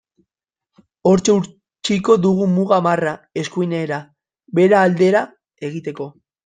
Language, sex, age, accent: Basque, male, 19-29, Mendebalekoa (Araba, Bizkaia, Gipuzkoako mendebaleko herri batzuk)